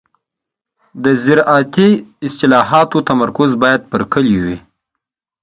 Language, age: Pashto, 19-29